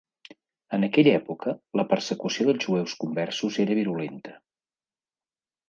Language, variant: Catalan, Central